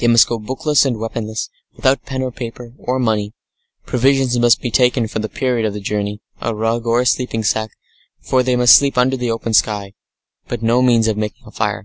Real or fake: real